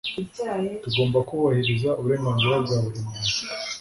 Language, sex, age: Kinyarwanda, male, 19-29